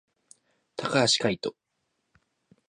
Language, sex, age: Japanese, male, 19-29